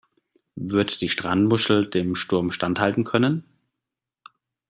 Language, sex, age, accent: German, male, 30-39, Deutschland Deutsch